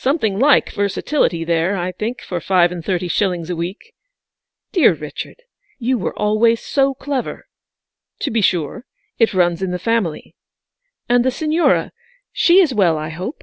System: none